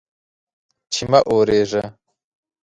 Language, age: Pashto, 19-29